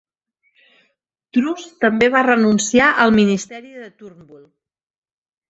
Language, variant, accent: Catalan, Central, central